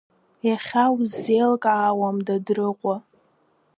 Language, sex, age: Abkhazian, female, under 19